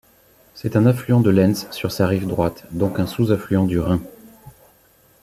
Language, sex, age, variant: French, male, 40-49, Français de métropole